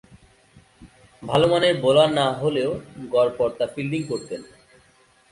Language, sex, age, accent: Bengali, male, 19-29, Native